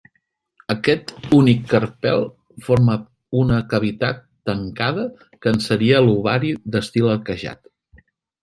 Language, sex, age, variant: Catalan, male, 40-49, Central